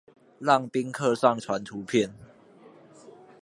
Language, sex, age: Chinese, male, under 19